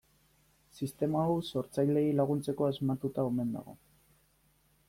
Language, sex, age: Basque, male, 19-29